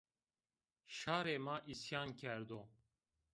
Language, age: Zaza, 30-39